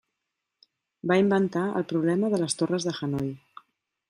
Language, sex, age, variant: Catalan, female, 50-59, Central